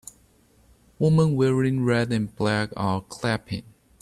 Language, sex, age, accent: English, male, 30-39, Hong Kong English